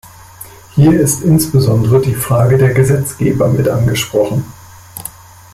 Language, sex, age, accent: German, male, 50-59, Deutschland Deutsch